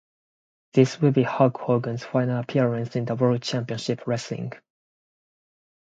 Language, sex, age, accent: English, male, 19-29, United States English